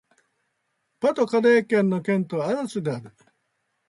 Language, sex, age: Japanese, male, 60-69